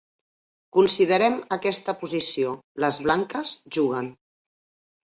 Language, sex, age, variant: Catalan, female, 50-59, Central